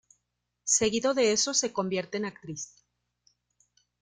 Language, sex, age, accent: Spanish, female, 40-49, México